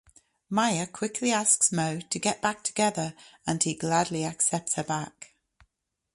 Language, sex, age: English, female, 50-59